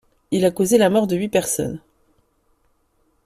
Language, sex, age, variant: French, female, 40-49, Français de métropole